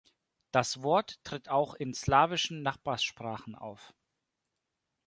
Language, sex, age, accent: German, male, 30-39, Deutschland Deutsch